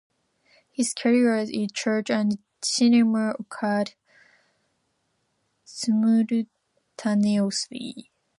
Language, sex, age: English, female, 19-29